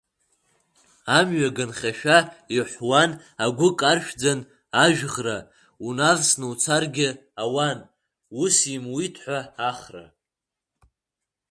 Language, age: Abkhazian, under 19